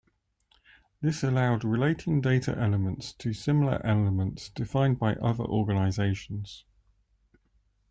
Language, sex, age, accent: English, male, 40-49, England English